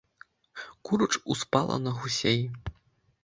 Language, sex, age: Belarusian, male, 30-39